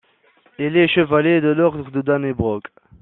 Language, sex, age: French, female, 19-29